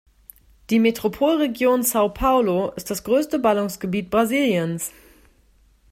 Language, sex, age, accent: German, female, 19-29, Deutschland Deutsch